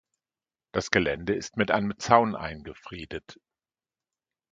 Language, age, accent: German, 50-59, Deutschland Deutsch